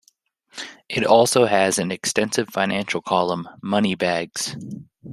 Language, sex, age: English, male, 19-29